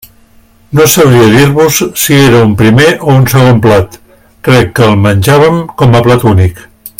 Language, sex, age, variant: Catalan, male, 70-79, Central